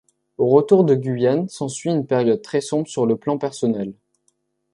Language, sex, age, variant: French, male, under 19, Français de métropole